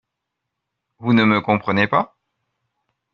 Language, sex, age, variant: French, male, 50-59, Français de métropole